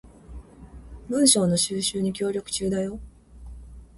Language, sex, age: Japanese, female, 40-49